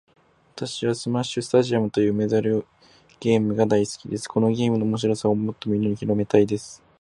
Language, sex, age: Japanese, male, 19-29